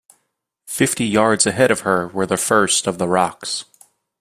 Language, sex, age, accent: English, male, 30-39, United States English